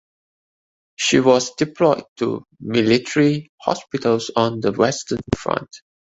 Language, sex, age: English, male, 30-39